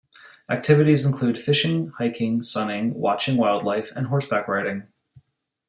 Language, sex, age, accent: English, male, 40-49, United States English